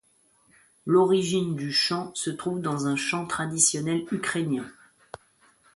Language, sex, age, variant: French, male, 30-39, Français de métropole